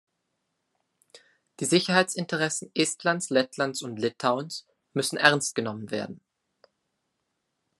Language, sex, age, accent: German, male, under 19, Österreichisches Deutsch